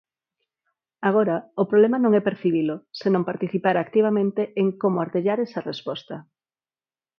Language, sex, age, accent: Galician, female, 30-39, Neofalante